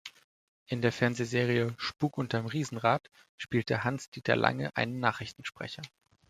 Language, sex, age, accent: German, male, 19-29, Deutschland Deutsch